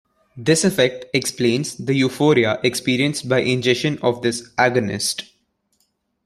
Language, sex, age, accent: English, male, under 19, India and South Asia (India, Pakistan, Sri Lanka)